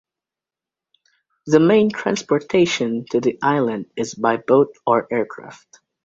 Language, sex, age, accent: English, male, under 19, England English